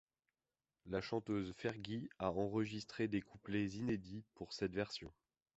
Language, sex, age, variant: French, male, 30-39, Français de métropole